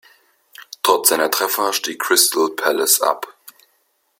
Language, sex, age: German, male, 19-29